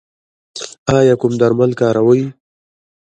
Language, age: Pashto, 19-29